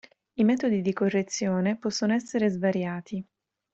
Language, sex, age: Italian, female, 19-29